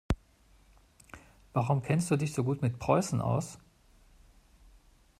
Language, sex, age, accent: German, male, 40-49, Deutschland Deutsch